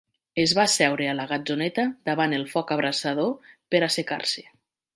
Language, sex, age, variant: Catalan, female, 40-49, Nord-Occidental